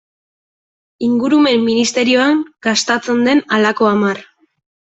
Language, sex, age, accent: Basque, female, 19-29, Mendebalekoa (Araba, Bizkaia, Gipuzkoako mendebaleko herri batzuk)